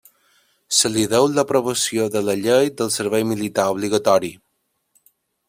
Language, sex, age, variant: Catalan, male, 30-39, Balear